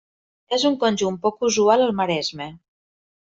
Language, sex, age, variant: Catalan, female, 30-39, Septentrional